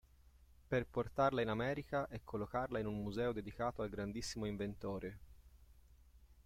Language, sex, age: Italian, male, 40-49